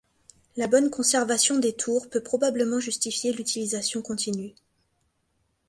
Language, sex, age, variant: French, female, 19-29, Français de métropole